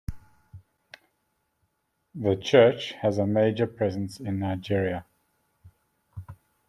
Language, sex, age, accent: English, male, 30-39, Southern African (South Africa, Zimbabwe, Namibia)